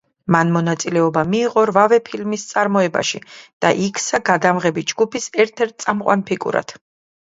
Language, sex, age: Georgian, female, 40-49